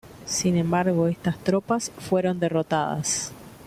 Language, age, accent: Spanish, 50-59, Rioplatense: Argentina, Uruguay, este de Bolivia, Paraguay